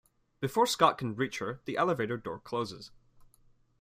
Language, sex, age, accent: English, male, 19-29, England English